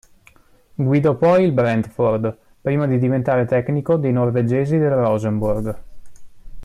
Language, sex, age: Italian, male, 30-39